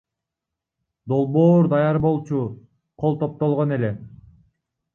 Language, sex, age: Kyrgyz, male, under 19